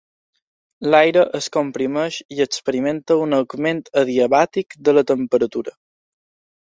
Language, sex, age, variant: Catalan, male, under 19, Balear